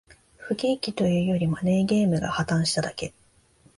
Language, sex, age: Japanese, female, 19-29